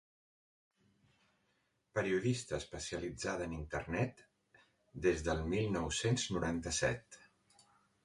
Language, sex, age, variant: Catalan, male, 40-49, Central